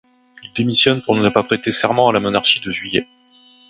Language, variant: French, Français de métropole